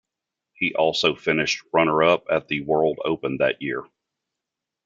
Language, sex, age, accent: English, male, 50-59, United States English